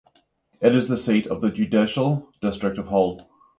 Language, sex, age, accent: English, male, 30-39, Northern Irish